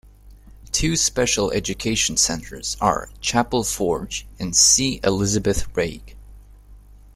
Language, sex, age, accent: English, male, 19-29, United States English